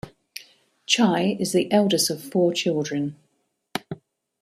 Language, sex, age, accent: English, female, 40-49, England English